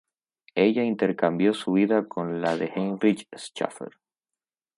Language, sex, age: Spanish, male, 19-29